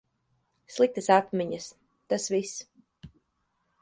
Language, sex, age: Latvian, female, 30-39